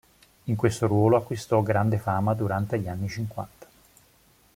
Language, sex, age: Italian, male, 40-49